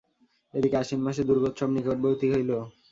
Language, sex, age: Bengali, male, 19-29